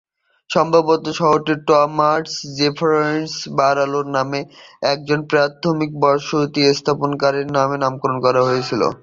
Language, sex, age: Bengali, male, 19-29